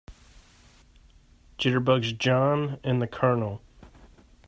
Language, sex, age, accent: English, male, 19-29, United States English